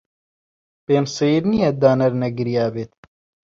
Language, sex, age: Central Kurdish, male, 19-29